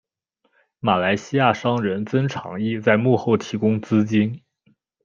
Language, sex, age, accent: Chinese, male, 19-29, 出生地：浙江省